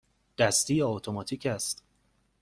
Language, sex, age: Persian, male, 19-29